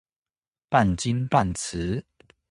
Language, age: Chinese, 30-39